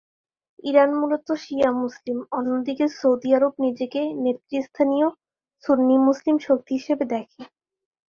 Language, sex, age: Bengali, female, 19-29